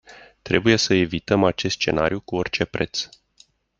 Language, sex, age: Romanian, male, 40-49